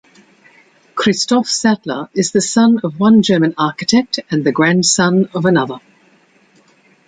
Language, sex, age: English, female, 50-59